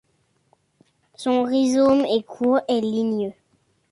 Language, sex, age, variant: French, male, under 19, Français de métropole